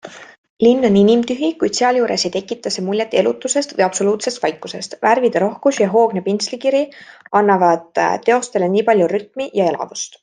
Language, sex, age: Estonian, female, 19-29